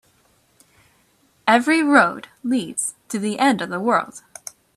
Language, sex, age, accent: English, female, 19-29, United States English